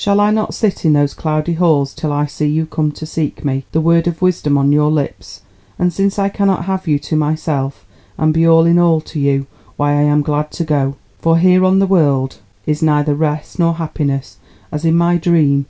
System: none